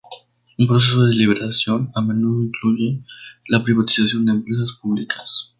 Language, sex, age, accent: Spanish, male, 19-29, México